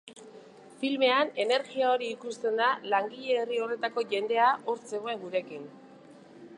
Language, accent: Basque, Mendebalekoa (Araba, Bizkaia, Gipuzkoako mendebaleko herri batzuk)